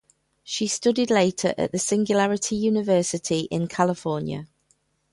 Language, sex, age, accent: English, female, 50-59, England English